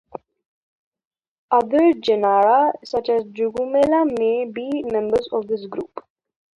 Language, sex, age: English, female, under 19